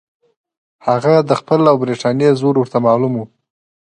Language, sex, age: Pashto, female, 19-29